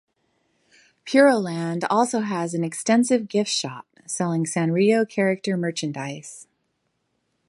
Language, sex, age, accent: English, female, 60-69, United States English